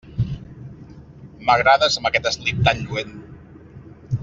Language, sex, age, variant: Catalan, male, 30-39, Central